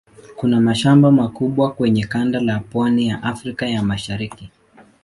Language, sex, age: Swahili, male, 19-29